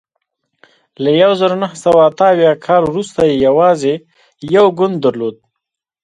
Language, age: Pashto, 30-39